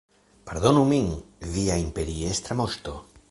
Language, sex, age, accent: Esperanto, male, 40-49, Internacia